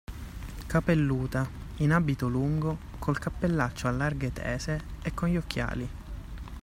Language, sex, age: Italian, male, 19-29